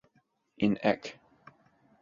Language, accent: English, Australian English